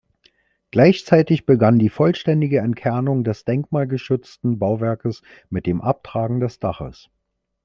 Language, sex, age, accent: German, male, 40-49, Deutschland Deutsch